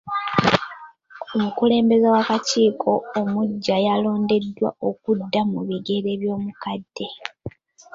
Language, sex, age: Ganda, female, under 19